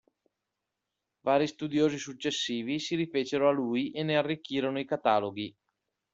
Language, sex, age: Italian, male, 30-39